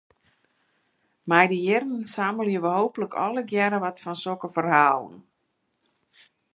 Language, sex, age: Western Frisian, female, 50-59